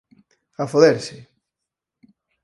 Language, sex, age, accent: Galician, male, 30-39, Normativo (estándar)